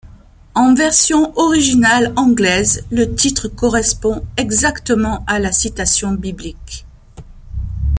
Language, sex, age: French, female, 50-59